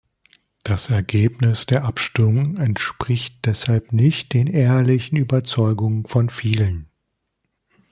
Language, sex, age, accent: German, male, 40-49, Deutschland Deutsch